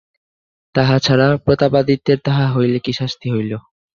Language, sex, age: Bengali, male, under 19